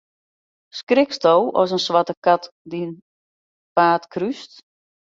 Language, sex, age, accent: Western Frisian, female, 40-49, Wâldfrysk